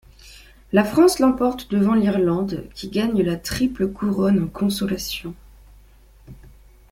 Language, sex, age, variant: French, female, 19-29, Français de métropole